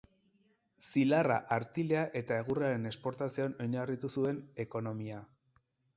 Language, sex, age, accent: Basque, male, 40-49, Erdialdekoa edo Nafarra (Gipuzkoa, Nafarroa)